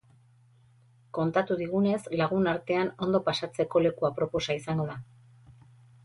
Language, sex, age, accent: Basque, female, 40-49, Erdialdekoa edo Nafarra (Gipuzkoa, Nafarroa)